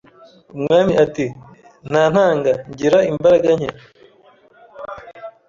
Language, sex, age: Kinyarwanda, male, 19-29